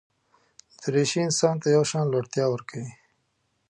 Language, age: Pashto, 30-39